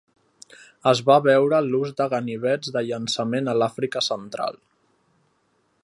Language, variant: Catalan, Central